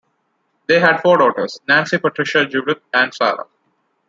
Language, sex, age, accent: English, male, 19-29, India and South Asia (India, Pakistan, Sri Lanka)